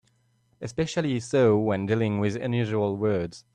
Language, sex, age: English, male, 19-29